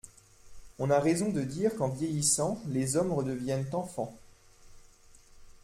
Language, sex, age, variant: French, male, 19-29, Français de métropole